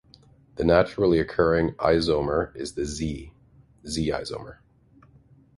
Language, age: English, 40-49